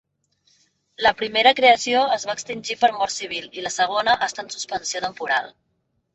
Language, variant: Catalan, Central